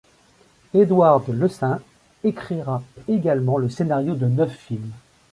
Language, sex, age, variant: French, male, 50-59, Français de métropole